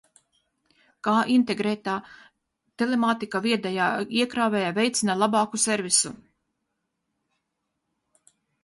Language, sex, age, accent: Latvian, female, 50-59, Latgaliešu